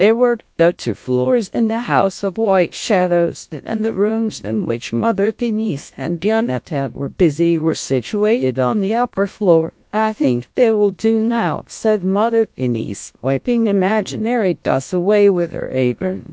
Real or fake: fake